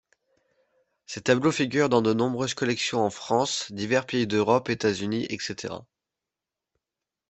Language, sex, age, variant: French, male, 19-29, Français de métropole